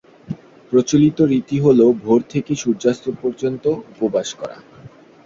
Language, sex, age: Bengali, male, 19-29